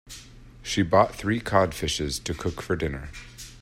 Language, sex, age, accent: English, male, 30-39, United States English